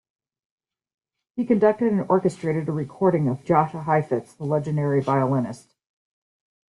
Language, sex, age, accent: English, female, 60-69, United States English